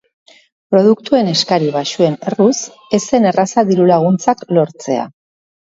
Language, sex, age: Basque, female, 40-49